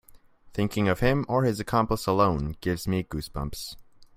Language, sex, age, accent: English, male, 19-29, United States English